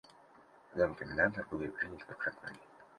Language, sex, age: Russian, male, 19-29